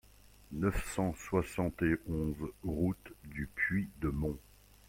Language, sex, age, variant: French, male, 50-59, Français de métropole